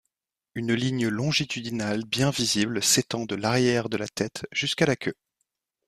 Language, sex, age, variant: French, male, 19-29, Français de métropole